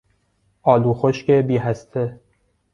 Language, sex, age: Persian, male, 19-29